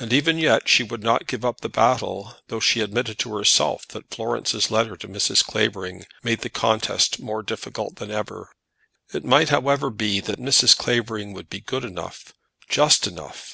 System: none